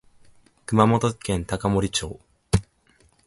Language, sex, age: Japanese, male, 19-29